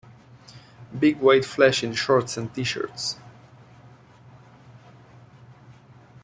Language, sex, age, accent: English, male, 19-29, United States English